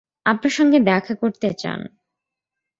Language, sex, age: Bengali, female, 19-29